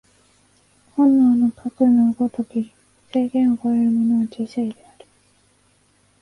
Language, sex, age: Japanese, female, 19-29